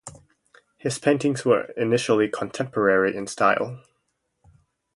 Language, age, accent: English, 19-29, United States English